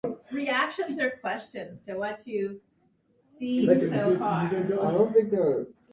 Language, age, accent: English, 19-29, United States English